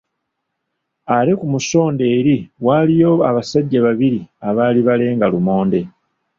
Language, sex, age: Ganda, male, 40-49